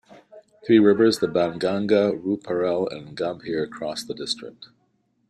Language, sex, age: English, male, 50-59